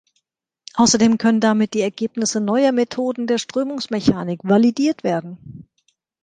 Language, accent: German, Deutschland Deutsch